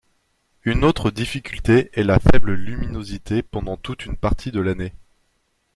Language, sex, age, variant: French, male, 19-29, Français de métropole